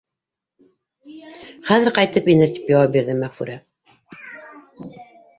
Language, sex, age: Bashkir, female, 60-69